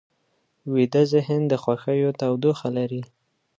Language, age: Pashto, 19-29